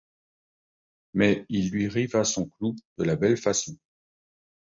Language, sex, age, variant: French, male, 50-59, Français de métropole